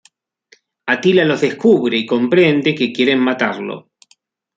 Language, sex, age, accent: Spanish, male, 50-59, Rioplatense: Argentina, Uruguay, este de Bolivia, Paraguay